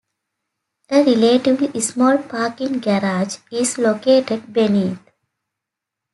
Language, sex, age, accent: English, female, 19-29, United States English